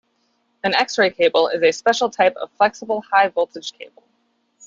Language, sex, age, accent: English, female, 30-39, United States English